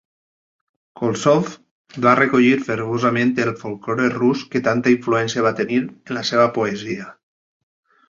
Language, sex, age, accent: Catalan, male, 30-39, valencià